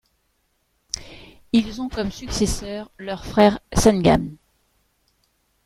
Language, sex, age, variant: French, female, 40-49, Français de métropole